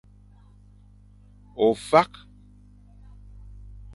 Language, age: Fang, 40-49